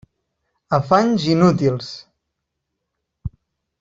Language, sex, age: Catalan, male, under 19